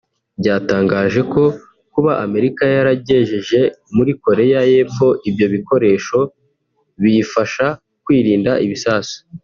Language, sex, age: Kinyarwanda, male, 19-29